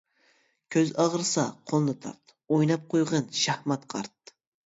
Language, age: Uyghur, 19-29